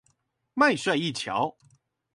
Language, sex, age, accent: Chinese, male, 19-29, 出生地：臺北市